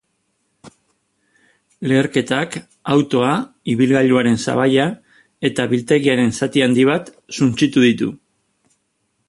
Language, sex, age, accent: Basque, male, 50-59, Erdialdekoa edo Nafarra (Gipuzkoa, Nafarroa)